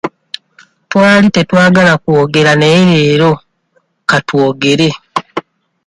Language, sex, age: Ganda, male, 19-29